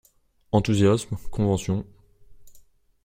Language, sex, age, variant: French, male, 19-29, Français de métropole